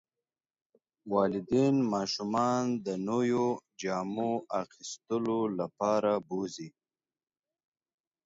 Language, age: Pashto, 30-39